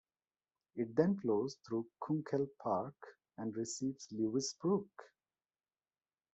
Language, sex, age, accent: English, male, 40-49, India and South Asia (India, Pakistan, Sri Lanka)